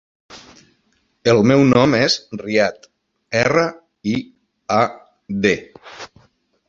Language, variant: Catalan, Septentrional